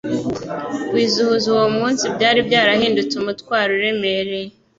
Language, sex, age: Kinyarwanda, female, 30-39